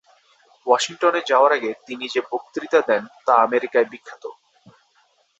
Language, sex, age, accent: Bengali, male, 19-29, Bangla